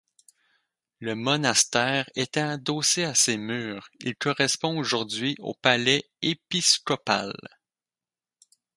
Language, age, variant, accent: French, 19-29, Français d'Amérique du Nord, Français du Canada